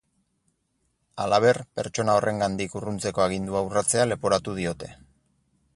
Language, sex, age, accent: Basque, male, 40-49, Erdialdekoa edo Nafarra (Gipuzkoa, Nafarroa)